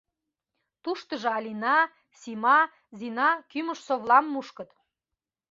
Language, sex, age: Mari, female, 40-49